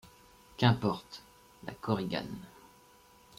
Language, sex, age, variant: French, male, 40-49, Français de métropole